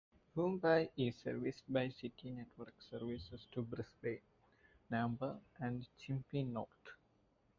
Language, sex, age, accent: English, male, 19-29, India and South Asia (India, Pakistan, Sri Lanka)